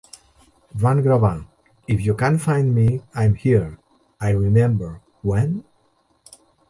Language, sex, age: Catalan, male, 60-69